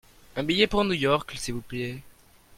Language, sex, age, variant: French, male, under 19, Français de métropole